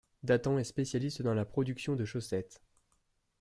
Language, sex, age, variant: French, male, 19-29, Français de métropole